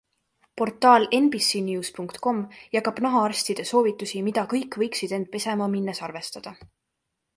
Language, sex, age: Estonian, female, 19-29